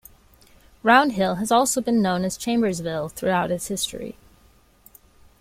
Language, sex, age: English, female, 19-29